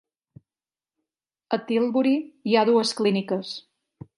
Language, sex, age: Catalan, female, 40-49